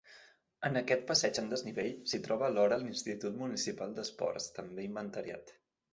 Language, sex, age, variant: Catalan, male, 30-39, Central